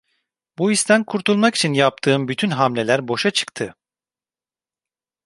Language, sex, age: Turkish, male, 30-39